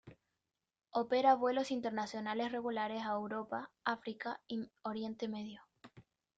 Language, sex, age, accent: Spanish, female, under 19, Chileno: Chile, Cuyo